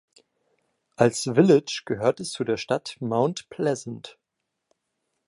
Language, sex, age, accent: German, male, 19-29, Deutschland Deutsch